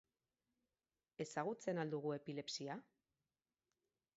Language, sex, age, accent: Basque, female, 40-49, Erdialdekoa edo Nafarra (Gipuzkoa, Nafarroa)